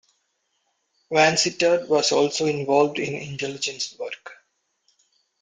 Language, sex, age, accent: English, male, 19-29, India and South Asia (India, Pakistan, Sri Lanka)